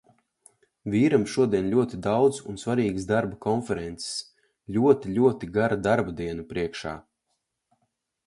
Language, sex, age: Latvian, male, 30-39